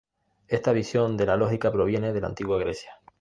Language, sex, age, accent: Spanish, male, 30-39, España: Islas Canarias